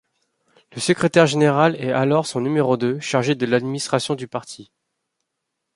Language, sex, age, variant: French, male, 30-39, Français de métropole